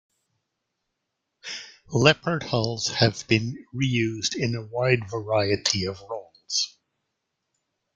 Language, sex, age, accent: English, male, 60-69, United States English